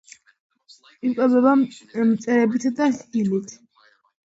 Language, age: Georgian, under 19